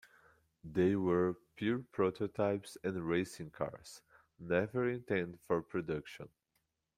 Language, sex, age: English, male, 30-39